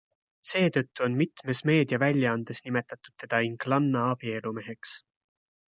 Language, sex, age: Estonian, male, 19-29